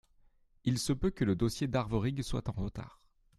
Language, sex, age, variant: French, male, 30-39, Français de métropole